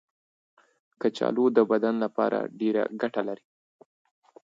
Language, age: Pashto, 19-29